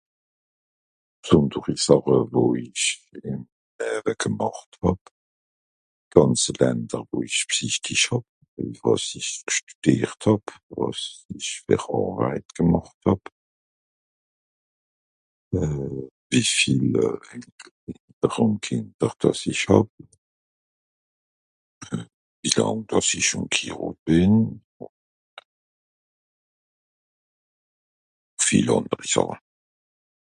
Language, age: Swiss German, 70-79